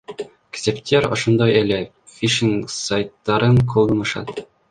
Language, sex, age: Kyrgyz, male, under 19